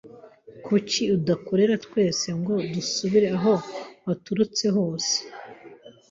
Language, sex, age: Kinyarwanda, female, 19-29